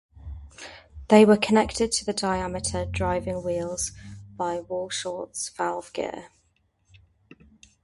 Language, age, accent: English, 19-29, United States English; England English